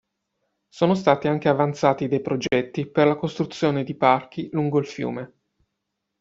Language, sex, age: Italian, male, 30-39